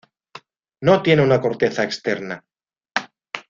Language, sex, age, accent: Spanish, male, 40-49, España: Sur peninsular (Andalucia, Extremadura, Murcia)